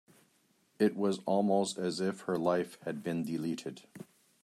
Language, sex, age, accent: English, male, 60-69, Canadian English